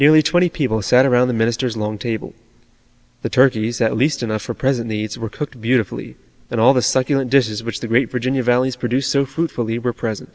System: none